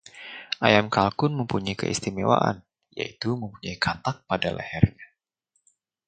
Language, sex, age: Indonesian, male, 40-49